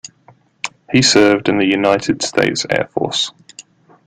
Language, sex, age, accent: English, male, 30-39, England English